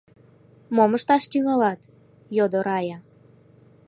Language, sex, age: Mari, female, 19-29